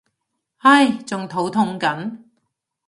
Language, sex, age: Cantonese, female, 40-49